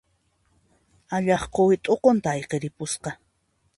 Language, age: Puno Quechua, 50-59